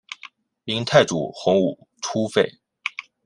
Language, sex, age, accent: Chinese, male, 19-29, 出生地：江苏省